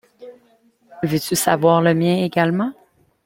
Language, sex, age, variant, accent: French, female, 19-29, Français d'Amérique du Nord, Français du Canada